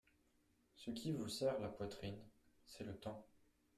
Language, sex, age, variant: French, male, under 19, Français de métropole